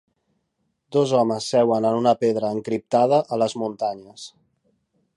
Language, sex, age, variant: Catalan, male, 30-39, Central